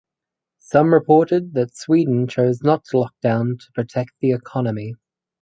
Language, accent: English, Australian English